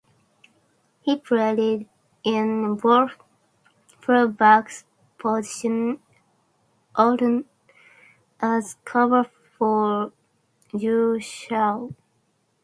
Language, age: English, 19-29